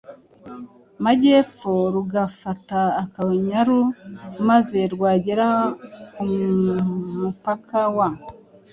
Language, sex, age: Kinyarwanda, female, 19-29